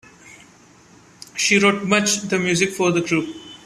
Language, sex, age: English, male, 19-29